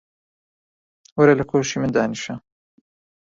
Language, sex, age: Central Kurdish, male, 30-39